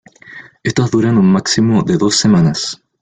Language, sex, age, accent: Spanish, male, 19-29, Chileno: Chile, Cuyo